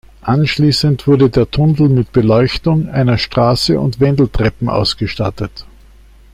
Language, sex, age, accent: German, male, 60-69, Österreichisches Deutsch